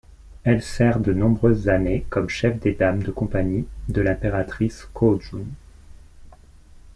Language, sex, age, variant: French, male, 30-39, Français de métropole